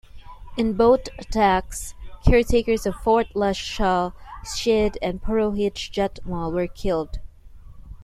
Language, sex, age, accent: English, female, 30-39, Filipino